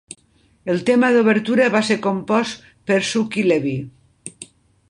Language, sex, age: Catalan, female, 60-69